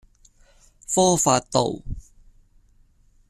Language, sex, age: Cantonese, male, 50-59